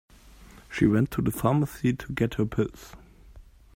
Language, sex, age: English, male, 30-39